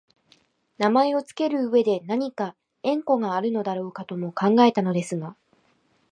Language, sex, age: Japanese, female, 19-29